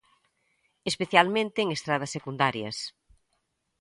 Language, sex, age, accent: Galician, female, 40-49, Atlántico (seseo e gheada)